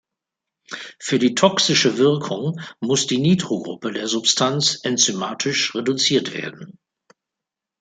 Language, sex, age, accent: German, male, 60-69, Deutschland Deutsch